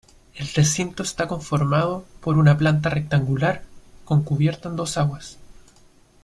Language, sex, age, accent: Spanish, male, 19-29, Chileno: Chile, Cuyo